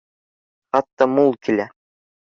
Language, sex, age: Bashkir, male, under 19